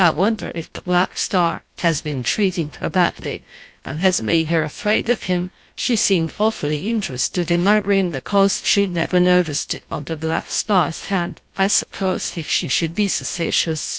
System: TTS, GlowTTS